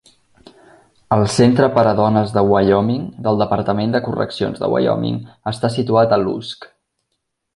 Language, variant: Catalan, Central